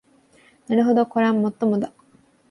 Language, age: Japanese, 19-29